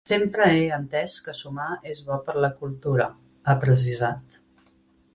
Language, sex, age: Catalan, female, 30-39